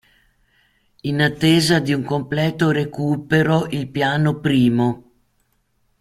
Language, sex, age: Italian, female, 60-69